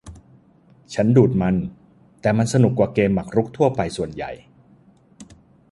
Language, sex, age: Thai, male, 40-49